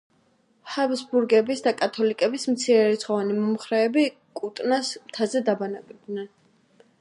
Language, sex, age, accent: Georgian, female, under 19, მშვიდი